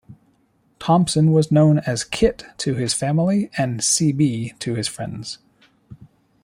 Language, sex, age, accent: English, male, 50-59, United States English